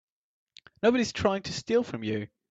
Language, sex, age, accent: English, male, 19-29, England English